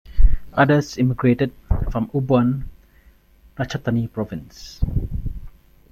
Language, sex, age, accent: English, male, 30-39, India and South Asia (India, Pakistan, Sri Lanka)